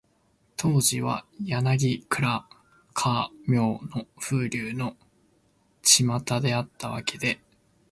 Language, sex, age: Japanese, male, 19-29